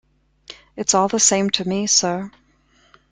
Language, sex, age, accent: English, female, 50-59, United States English